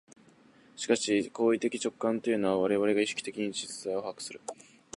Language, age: Japanese, under 19